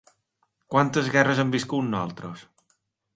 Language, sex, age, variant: Catalan, male, 40-49, Balear